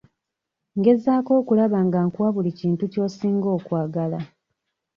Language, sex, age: Ganda, female, 19-29